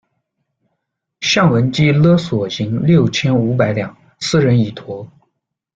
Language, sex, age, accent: Chinese, male, 30-39, 出生地：江苏省